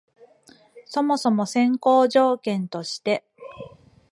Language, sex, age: Japanese, female, 30-39